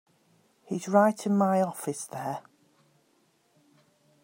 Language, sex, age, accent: English, female, 50-59, England English